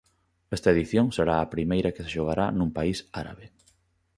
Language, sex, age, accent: Galician, male, 30-39, Normativo (estándar)